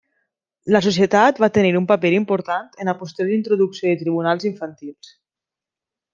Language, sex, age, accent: Catalan, female, 19-29, valencià